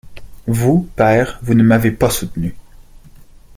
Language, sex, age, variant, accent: French, male, 19-29, Français d'Amérique du Nord, Français du Canada